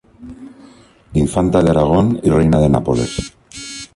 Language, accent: Spanish, España: Centro-Sur peninsular (Madrid, Toledo, Castilla-La Mancha)